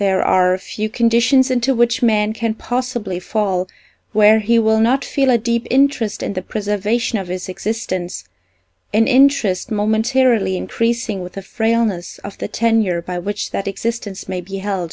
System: none